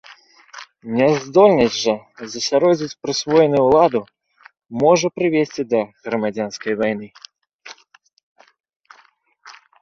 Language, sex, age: Belarusian, male, 19-29